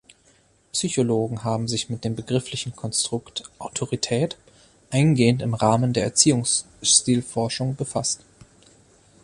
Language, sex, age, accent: German, male, 19-29, Deutschland Deutsch